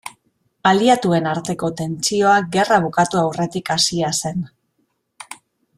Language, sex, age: Basque, female, 30-39